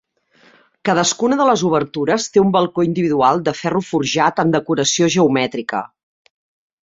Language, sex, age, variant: Catalan, female, 50-59, Central